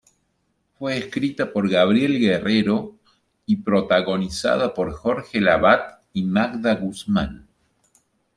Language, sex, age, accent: Spanish, male, 50-59, Rioplatense: Argentina, Uruguay, este de Bolivia, Paraguay